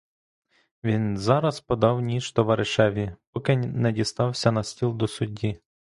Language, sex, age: Ukrainian, male, 19-29